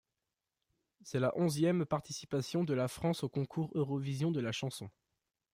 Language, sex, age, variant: French, male, under 19, Français de métropole